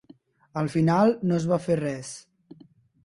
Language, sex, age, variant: Catalan, male, under 19, Central